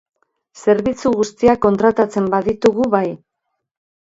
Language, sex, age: Basque, female, 50-59